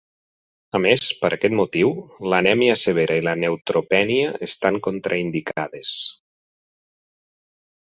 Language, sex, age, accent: Catalan, male, 40-49, occidental